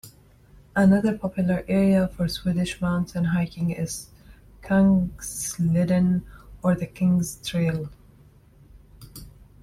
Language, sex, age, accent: English, female, 30-39, United States English